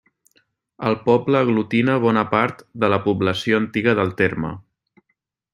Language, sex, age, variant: Catalan, male, 19-29, Central